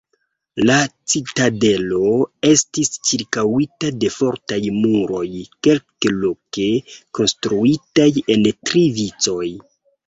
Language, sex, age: Esperanto, male, 30-39